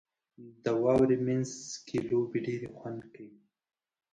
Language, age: Pashto, 19-29